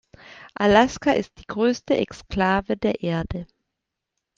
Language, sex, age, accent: German, female, 30-39, Deutschland Deutsch